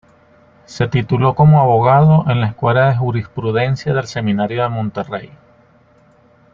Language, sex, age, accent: Spanish, male, 30-39, Andino-Pacífico: Colombia, Perú, Ecuador, oeste de Bolivia y Venezuela andina